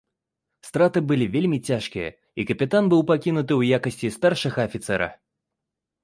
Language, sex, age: Belarusian, male, 19-29